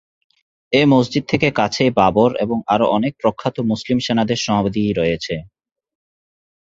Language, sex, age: Bengali, male, 19-29